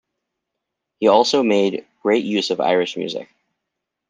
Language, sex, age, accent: English, male, 19-29, United States English